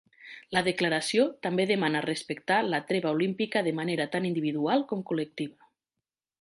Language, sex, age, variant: Catalan, female, 40-49, Nord-Occidental